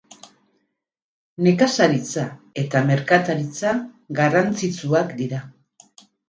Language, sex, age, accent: Basque, female, 50-59, Mendebalekoa (Araba, Bizkaia, Gipuzkoako mendebaleko herri batzuk)